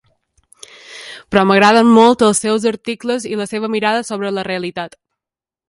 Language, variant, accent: Catalan, Balear, balear